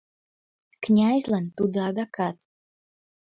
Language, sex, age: Mari, female, under 19